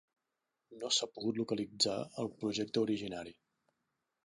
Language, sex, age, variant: Catalan, male, 40-49, Central